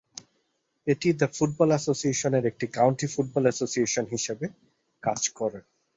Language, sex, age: Bengali, male, 30-39